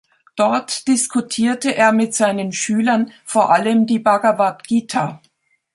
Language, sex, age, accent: German, female, 70-79, Deutschland Deutsch